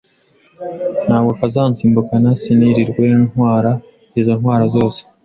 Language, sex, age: Kinyarwanda, male, 19-29